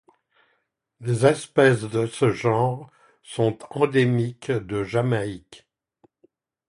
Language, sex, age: French, male, 70-79